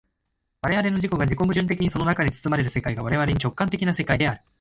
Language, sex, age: Japanese, male, 19-29